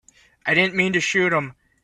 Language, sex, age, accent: English, male, 19-29, United States English